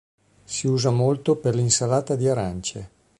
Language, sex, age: Italian, male, 50-59